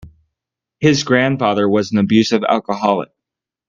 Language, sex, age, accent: English, male, 19-29, United States English